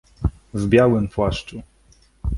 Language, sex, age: Polish, male, 19-29